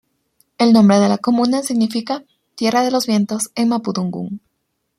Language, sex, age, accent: Spanish, female, 19-29, Andino-Pacífico: Colombia, Perú, Ecuador, oeste de Bolivia y Venezuela andina